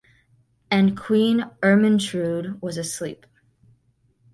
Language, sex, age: English, female, under 19